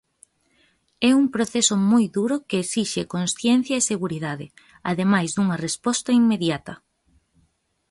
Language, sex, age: Galician, female, 19-29